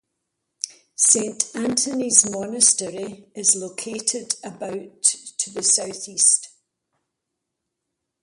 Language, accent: English, Scottish English